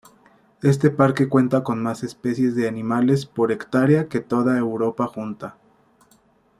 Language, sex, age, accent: Spanish, male, 19-29, México